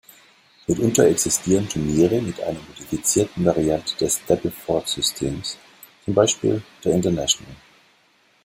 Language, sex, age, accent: German, male, 50-59, Deutschland Deutsch